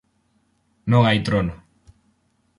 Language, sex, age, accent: Galician, male, 19-29, Atlántico (seseo e gheada)